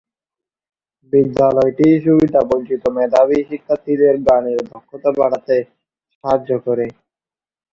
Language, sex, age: Bengali, male, 19-29